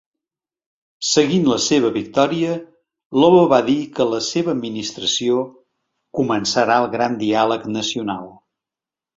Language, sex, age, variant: Catalan, male, 60-69, Central